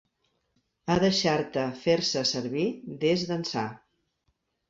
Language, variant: Catalan, Central